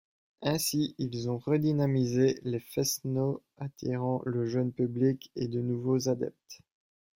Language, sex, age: French, male, 19-29